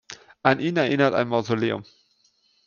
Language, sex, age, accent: German, male, 19-29, Deutschland Deutsch